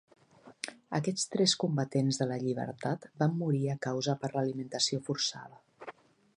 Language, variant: Catalan, Central